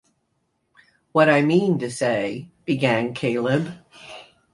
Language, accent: English, United States English